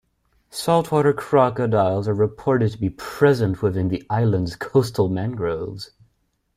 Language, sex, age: English, male, 19-29